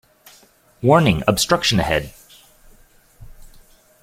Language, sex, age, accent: English, male, 40-49, United States English